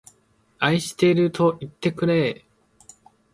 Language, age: Japanese, 30-39